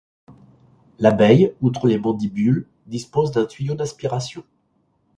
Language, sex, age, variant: French, male, 50-59, Français de métropole